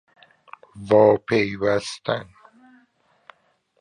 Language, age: Persian, 30-39